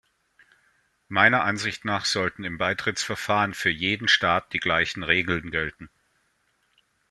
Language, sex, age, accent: German, male, 40-49, Deutschland Deutsch